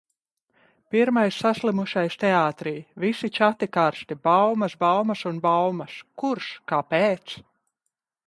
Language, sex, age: Latvian, female, 30-39